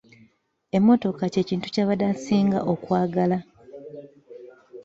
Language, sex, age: Ganda, female, 19-29